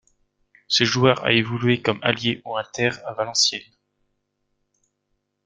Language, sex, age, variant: French, male, 19-29, Français de métropole